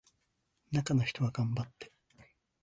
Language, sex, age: Japanese, male, 19-29